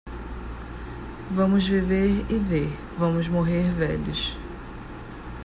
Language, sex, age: Portuguese, female, 30-39